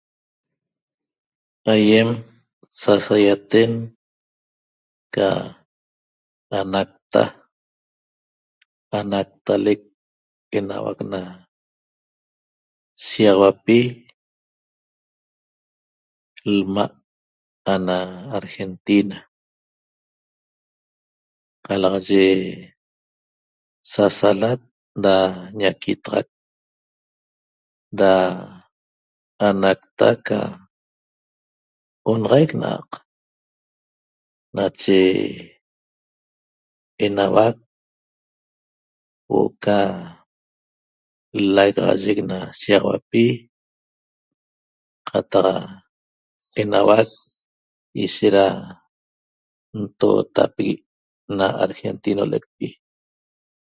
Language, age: Toba, 50-59